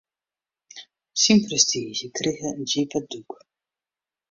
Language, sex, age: Western Frisian, female, 30-39